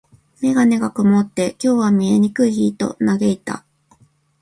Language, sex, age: Japanese, female, 40-49